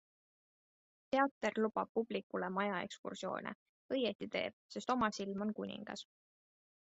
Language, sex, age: Estonian, female, 19-29